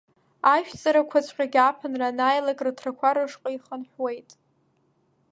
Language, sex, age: Abkhazian, female, under 19